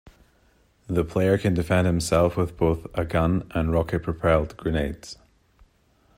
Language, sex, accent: English, male, Scottish English